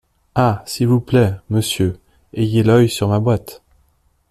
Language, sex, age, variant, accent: French, male, 19-29, Français d'Europe, Français de Suisse